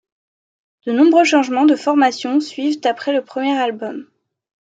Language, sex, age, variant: French, female, 19-29, Français de métropole